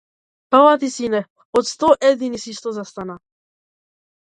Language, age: Macedonian, 40-49